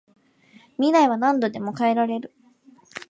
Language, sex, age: Japanese, female, 19-29